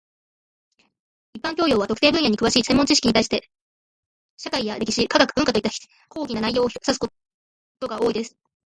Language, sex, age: Japanese, female, 19-29